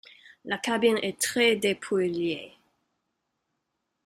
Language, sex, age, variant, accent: French, female, 19-29, Français d'Amérique du Nord, Français du Canada